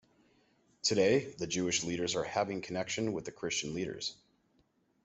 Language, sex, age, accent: English, male, 30-39, United States English